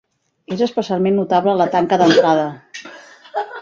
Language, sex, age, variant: Catalan, female, 40-49, Central